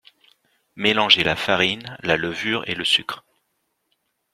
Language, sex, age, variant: French, male, 40-49, Français de métropole